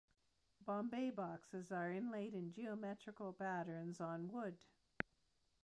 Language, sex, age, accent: English, female, 60-69, Canadian English